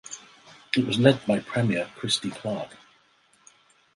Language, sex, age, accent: English, male, 50-59, England English